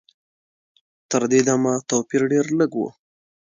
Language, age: Pashto, under 19